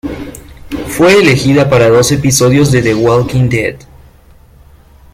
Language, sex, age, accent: Spanish, male, 19-29, América central